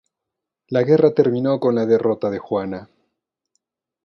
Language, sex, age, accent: Spanish, male, 40-49, México